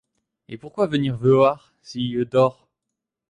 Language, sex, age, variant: French, male, 19-29, Français de métropole